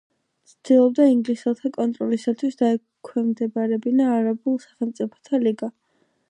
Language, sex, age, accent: Georgian, female, under 19, მშვიდი